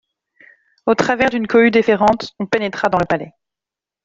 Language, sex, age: French, female, 19-29